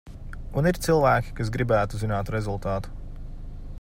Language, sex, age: Latvian, male, 30-39